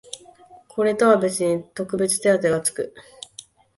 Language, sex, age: Japanese, female, 19-29